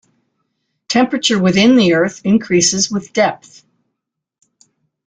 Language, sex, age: English, female, 80-89